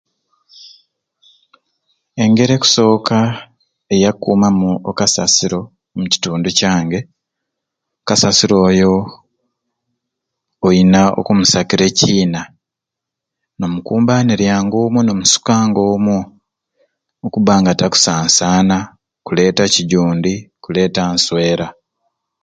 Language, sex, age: Ruuli, male, 40-49